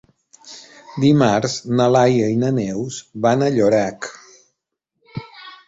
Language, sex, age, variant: Catalan, male, 50-59, Balear